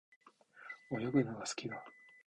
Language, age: Japanese, 19-29